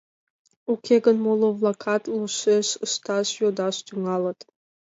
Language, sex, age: Mari, female, 19-29